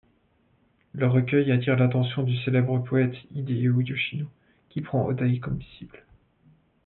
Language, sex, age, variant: French, male, 40-49, Français de métropole